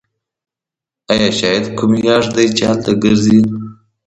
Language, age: Pashto, 19-29